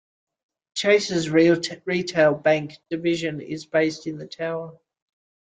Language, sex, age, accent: English, male, 30-39, Australian English